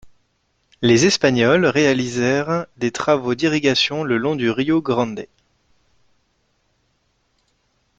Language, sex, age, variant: French, male, 30-39, Français de métropole